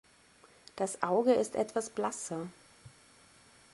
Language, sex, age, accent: German, female, 30-39, Österreichisches Deutsch